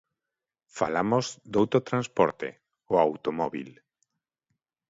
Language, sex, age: Galician, male, 40-49